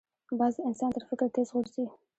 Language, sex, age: Pashto, female, 19-29